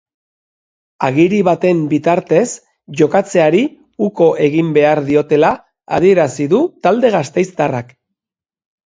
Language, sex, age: Basque, male, 50-59